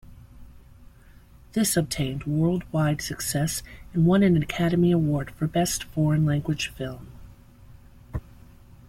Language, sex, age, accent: English, female, 40-49, United States English